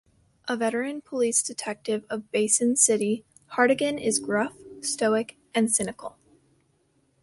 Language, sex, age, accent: English, female, under 19, United States English